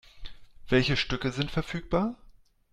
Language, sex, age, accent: German, male, 40-49, Deutschland Deutsch